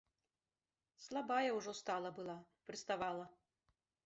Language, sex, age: Belarusian, female, 50-59